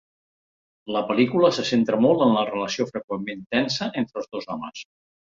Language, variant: Catalan, Central